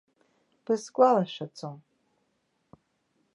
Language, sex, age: Abkhazian, female, 40-49